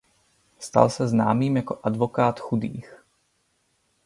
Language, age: Czech, 19-29